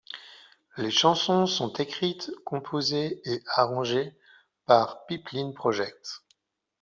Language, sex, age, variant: French, male, 40-49, Français de métropole